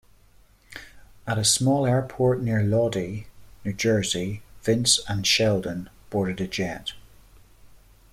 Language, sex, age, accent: English, male, 40-49, Irish English